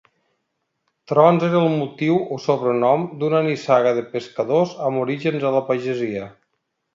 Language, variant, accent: Catalan, Nord-Occidental, nord-occidental